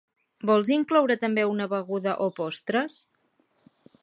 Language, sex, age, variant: Catalan, female, 19-29, Central